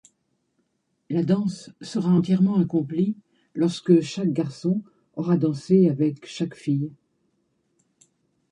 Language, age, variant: French, 60-69, Français de métropole